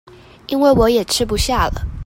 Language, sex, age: Chinese, female, 19-29